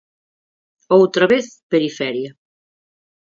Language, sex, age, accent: Galician, female, 40-49, Oriental (común en zona oriental)